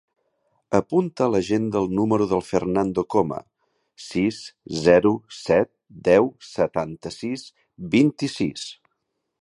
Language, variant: Catalan, Central